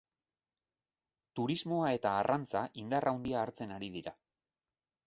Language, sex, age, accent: Basque, male, 40-49, Mendebalekoa (Araba, Bizkaia, Gipuzkoako mendebaleko herri batzuk)